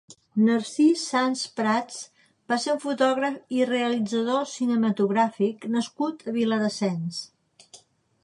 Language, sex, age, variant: Catalan, female, 60-69, Central